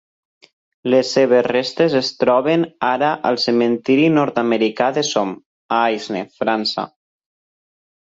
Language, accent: Catalan, valencià